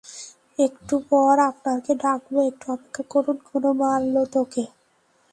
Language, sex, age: Bengali, female, 19-29